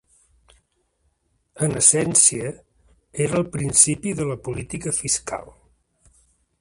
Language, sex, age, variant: Catalan, male, 60-69, Central